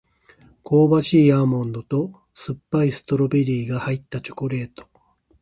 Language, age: Japanese, 50-59